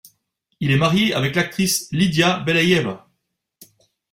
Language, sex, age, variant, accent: French, male, 30-39, Français d'Europe, Français de Suisse